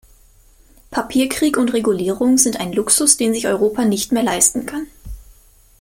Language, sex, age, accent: German, female, 19-29, Deutschland Deutsch